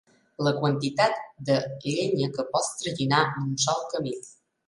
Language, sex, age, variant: Catalan, female, 40-49, Balear